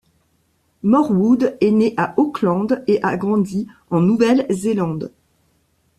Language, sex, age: French, female, 40-49